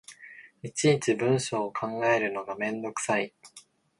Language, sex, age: Japanese, male, 19-29